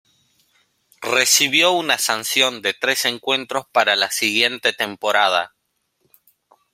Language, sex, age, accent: Spanish, male, 19-29, Rioplatense: Argentina, Uruguay, este de Bolivia, Paraguay